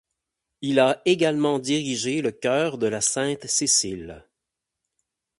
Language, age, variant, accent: French, 30-39, Français d'Amérique du Nord, Français du Canada